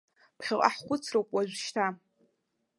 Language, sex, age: Abkhazian, female, 19-29